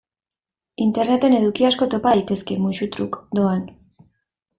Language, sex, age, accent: Basque, female, 19-29, Erdialdekoa edo Nafarra (Gipuzkoa, Nafarroa)